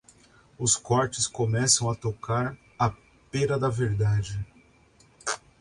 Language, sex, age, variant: Portuguese, male, 40-49, Portuguese (Brasil)